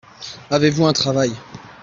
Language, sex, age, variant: French, male, 30-39, Français de métropole